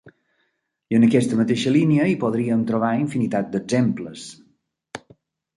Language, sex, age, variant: Catalan, male, 40-49, Balear